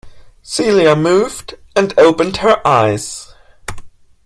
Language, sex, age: English, male, 19-29